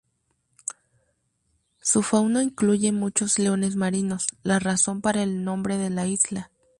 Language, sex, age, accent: Spanish, female, 30-39, México